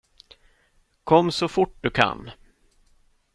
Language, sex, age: Swedish, male, 50-59